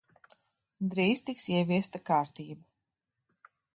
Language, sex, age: Latvian, female, 30-39